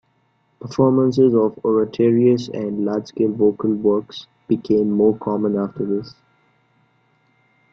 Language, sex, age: English, male, 19-29